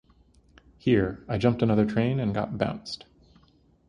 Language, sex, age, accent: English, male, 40-49, United States English